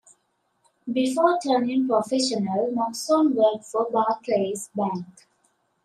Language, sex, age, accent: English, female, 19-29, England English